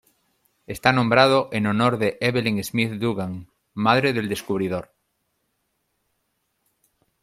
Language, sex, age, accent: Spanish, male, 40-49, España: Norte peninsular (Asturias, Castilla y León, Cantabria, País Vasco, Navarra, Aragón, La Rioja, Guadalajara, Cuenca)